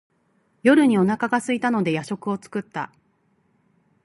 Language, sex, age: Japanese, female, 40-49